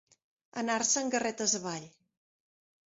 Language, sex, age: Catalan, female, 40-49